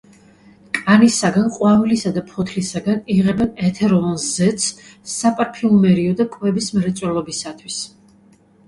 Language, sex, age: Georgian, female, 50-59